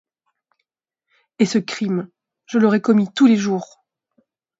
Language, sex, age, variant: French, female, 30-39, Français de métropole